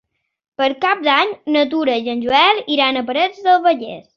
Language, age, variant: Catalan, under 19, Balear